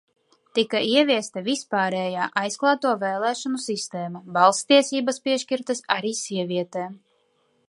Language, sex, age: Latvian, female, 19-29